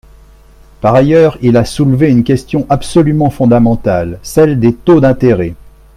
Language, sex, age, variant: French, male, 60-69, Français de métropole